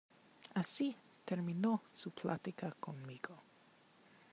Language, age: Spanish, 19-29